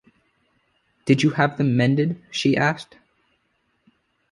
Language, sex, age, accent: English, male, 19-29, United States English